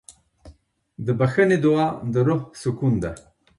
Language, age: Pashto, 50-59